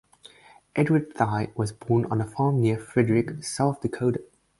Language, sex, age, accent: English, male, under 19, Southern African (South Africa, Zimbabwe, Namibia)